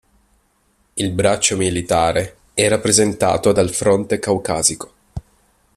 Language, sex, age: Italian, male, 19-29